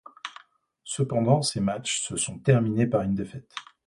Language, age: French, 40-49